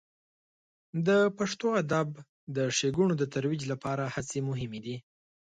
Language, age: Pashto, 19-29